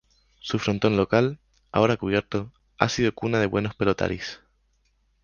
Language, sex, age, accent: Spanish, male, 19-29, España: Islas Canarias